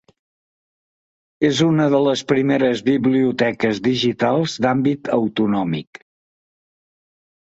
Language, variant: Catalan, Central